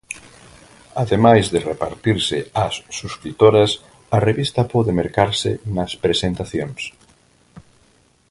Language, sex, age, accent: Galician, male, 50-59, Normativo (estándar)